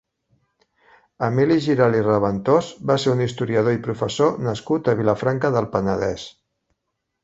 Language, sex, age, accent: Catalan, male, 50-59, Barceloní